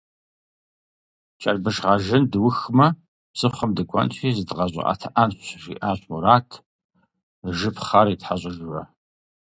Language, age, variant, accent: Kabardian, 40-49, Адыгэбзэ (Къэбэрдей, Кирил, псоми зэдай), Джылэхъстэней (Gilahsteney)